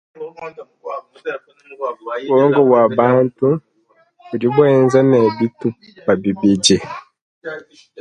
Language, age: Luba-Lulua, 30-39